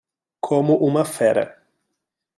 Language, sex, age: Portuguese, male, 19-29